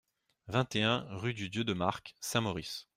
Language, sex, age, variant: French, male, 30-39, Français de métropole